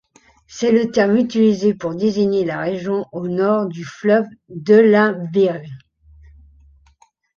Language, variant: French, Français de métropole